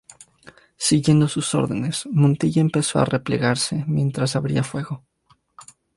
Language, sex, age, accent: Spanish, male, 19-29, Andino-Pacífico: Colombia, Perú, Ecuador, oeste de Bolivia y Venezuela andina